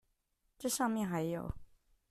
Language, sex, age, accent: Chinese, female, 19-29, 出生地：臺北市